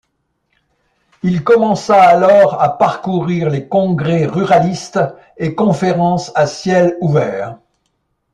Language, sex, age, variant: French, male, 70-79, Français de métropole